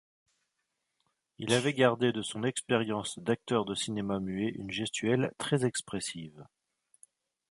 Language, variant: French, Français de métropole